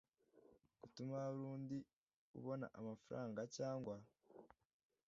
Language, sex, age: Kinyarwanda, male, under 19